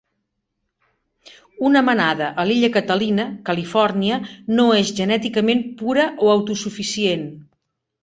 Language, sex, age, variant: Catalan, female, 50-59, Central